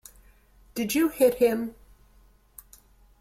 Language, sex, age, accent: English, female, 60-69, United States English